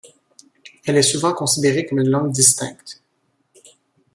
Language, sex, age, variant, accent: French, male, 19-29, Français d'Amérique du Nord, Français du Canada